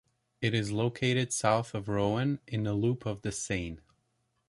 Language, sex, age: English, male, 19-29